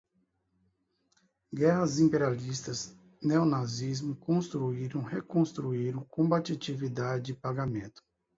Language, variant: Portuguese, Portuguese (Brasil)